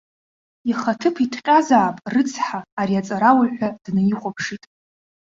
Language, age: Abkhazian, 19-29